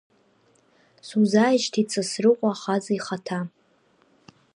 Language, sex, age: Abkhazian, female, 19-29